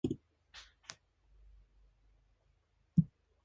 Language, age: English, under 19